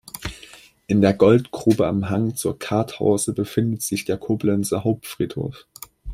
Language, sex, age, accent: German, male, under 19, Deutschland Deutsch